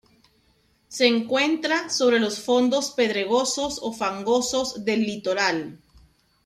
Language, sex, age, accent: Spanish, female, 40-49, Caribe: Cuba, Venezuela, Puerto Rico, República Dominicana, Panamá, Colombia caribeña, México caribeño, Costa del golfo de México